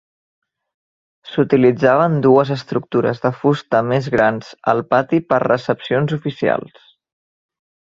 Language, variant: Catalan, Central